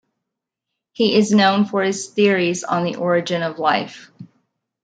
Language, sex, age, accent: English, female, 40-49, United States English